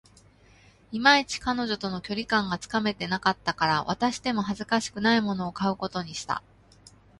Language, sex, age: Japanese, female, 30-39